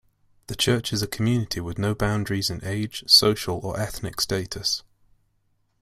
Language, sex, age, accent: English, male, 19-29, England English